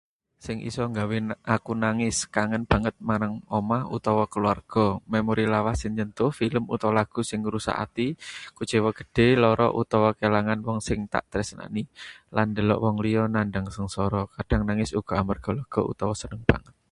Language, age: Javanese, 30-39